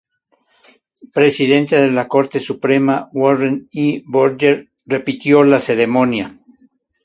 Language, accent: Spanish, México